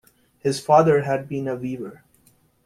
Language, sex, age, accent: English, male, 19-29, United States English